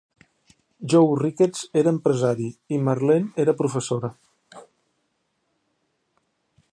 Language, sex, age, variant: Catalan, male, 40-49, Central